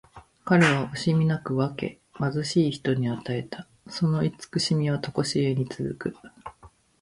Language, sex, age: Japanese, female, 40-49